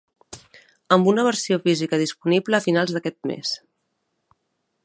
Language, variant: Catalan, Central